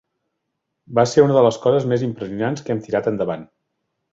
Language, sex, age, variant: Catalan, male, 40-49, Central